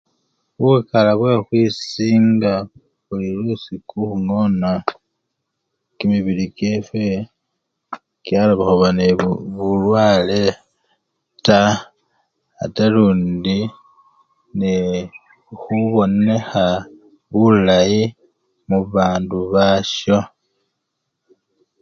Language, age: Luyia, 40-49